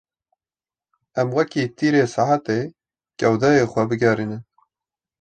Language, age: Kurdish, 19-29